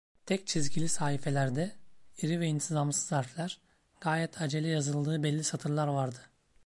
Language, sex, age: Turkish, male, 30-39